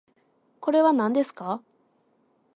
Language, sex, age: Japanese, female, 19-29